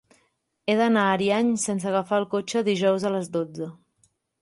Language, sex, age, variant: Catalan, female, 19-29, Central